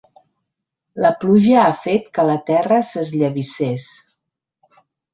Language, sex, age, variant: Catalan, female, 50-59, Central